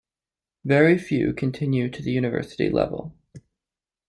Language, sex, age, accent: English, male, 19-29, Canadian English